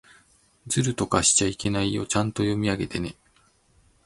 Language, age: Japanese, 50-59